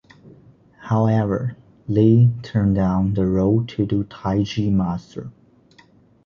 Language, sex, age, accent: English, male, 19-29, United States English